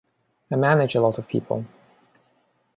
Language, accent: English, Hong Kong English